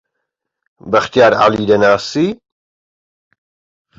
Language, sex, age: Central Kurdish, male, 19-29